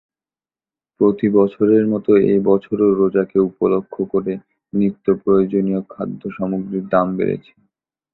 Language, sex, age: Bengali, male, 19-29